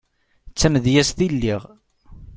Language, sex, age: Kabyle, male, 30-39